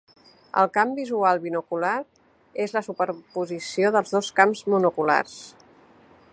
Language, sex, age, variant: Catalan, female, 50-59, Central